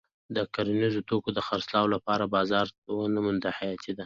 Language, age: Pashto, 19-29